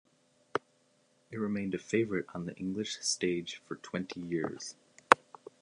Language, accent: English, United States English